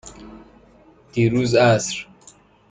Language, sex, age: Persian, male, 19-29